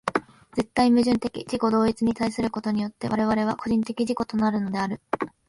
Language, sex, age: Japanese, female, 19-29